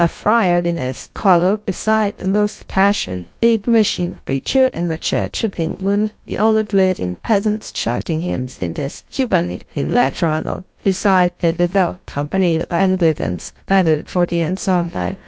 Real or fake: fake